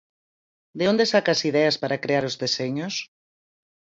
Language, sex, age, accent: Galician, female, 40-49, Oriental (común en zona oriental)